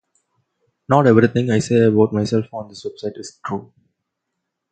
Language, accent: English, India and South Asia (India, Pakistan, Sri Lanka)